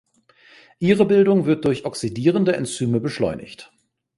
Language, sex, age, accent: German, male, 40-49, Deutschland Deutsch